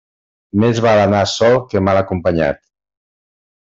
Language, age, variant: Catalan, 50-59, Central